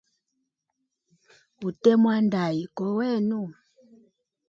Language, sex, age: Hemba, female, 30-39